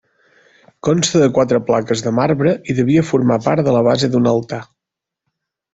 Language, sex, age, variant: Catalan, male, 30-39, Septentrional